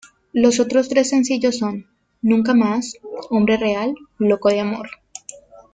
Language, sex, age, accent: Spanish, female, 19-29, Andino-Pacífico: Colombia, Perú, Ecuador, oeste de Bolivia y Venezuela andina